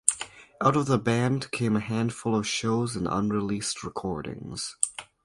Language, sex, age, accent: English, male, under 19, Canadian English